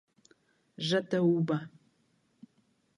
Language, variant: Portuguese, Portuguese (Portugal)